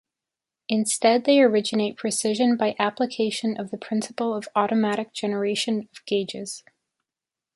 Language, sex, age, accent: English, female, 19-29, United States English